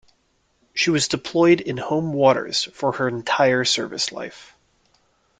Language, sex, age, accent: English, male, 19-29, United States English